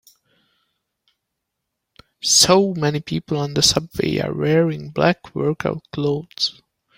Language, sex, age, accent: English, male, 30-39, United States English